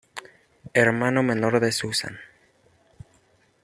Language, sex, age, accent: Spanish, male, under 19, México